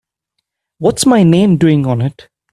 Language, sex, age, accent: English, male, 19-29, India and South Asia (India, Pakistan, Sri Lanka)